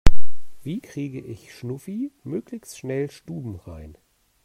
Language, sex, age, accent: German, male, 40-49, Deutschland Deutsch